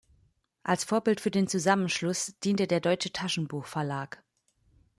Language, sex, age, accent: German, female, 30-39, Deutschland Deutsch